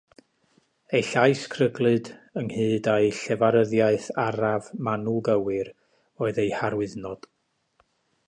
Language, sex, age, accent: Welsh, male, 50-59, Y Deyrnas Unedig Cymraeg